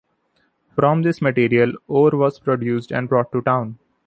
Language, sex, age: English, male, 19-29